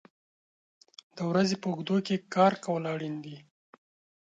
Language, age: Pashto, 19-29